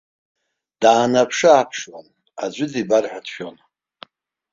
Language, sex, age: Abkhazian, male, 60-69